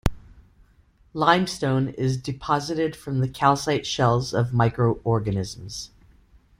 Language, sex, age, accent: English, female, 40-49, United States English